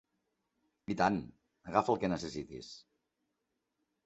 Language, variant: Catalan, Central